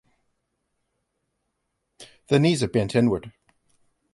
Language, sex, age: English, male, 50-59